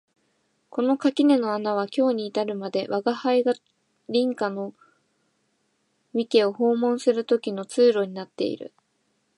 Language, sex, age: Japanese, female, 19-29